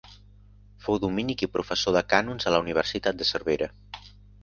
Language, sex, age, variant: Catalan, male, under 19, Central